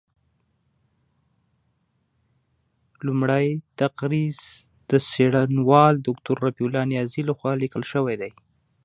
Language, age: Pashto, 19-29